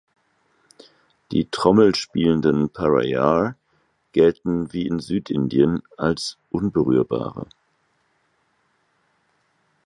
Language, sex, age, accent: German, male, 40-49, Deutschland Deutsch